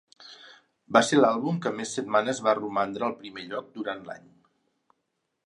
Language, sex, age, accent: Catalan, male, 60-69, Neutre